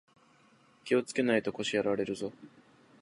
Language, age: Japanese, under 19